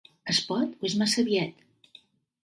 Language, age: Catalan, 60-69